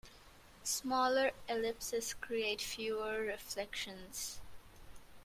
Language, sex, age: English, female, under 19